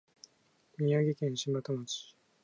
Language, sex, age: Japanese, male, 19-29